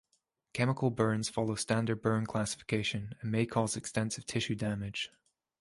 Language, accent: English, Scottish English